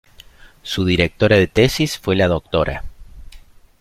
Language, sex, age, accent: Spanish, male, 30-39, Rioplatense: Argentina, Uruguay, este de Bolivia, Paraguay